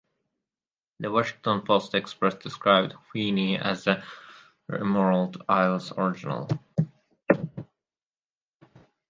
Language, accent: English, England English